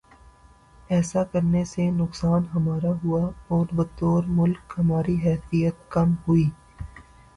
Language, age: Urdu, 19-29